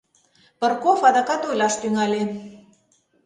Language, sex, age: Mari, female, 50-59